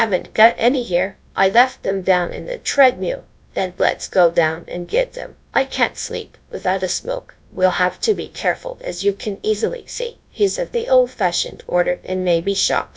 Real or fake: fake